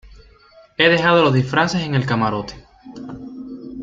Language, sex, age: Spanish, male, 19-29